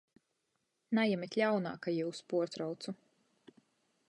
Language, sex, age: Latgalian, female, 30-39